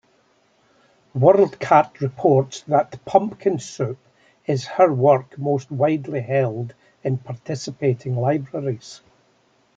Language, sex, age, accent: English, male, 70-79, Scottish English